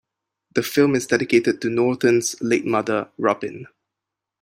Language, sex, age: English, male, 30-39